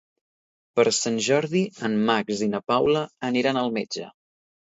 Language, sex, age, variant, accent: Catalan, male, 19-29, Central, central